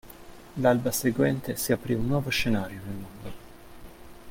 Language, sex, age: Italian, male, 19-29